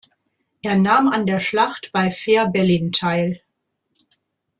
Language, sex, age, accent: German, female, 50-59, Deutschland Deutsch